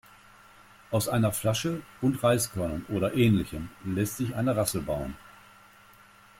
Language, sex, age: German, male, 60-69